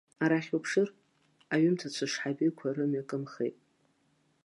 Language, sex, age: Abkhazian, female, 50-59